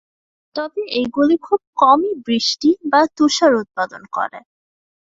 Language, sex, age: Bengali, female, 19-29